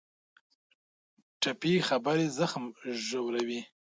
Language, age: Pashto, 19-29